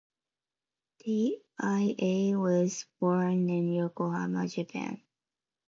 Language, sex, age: English, female, 19-29